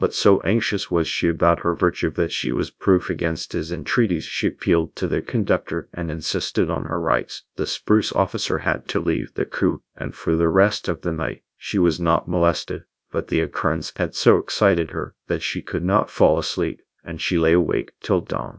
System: TTS, GradTTS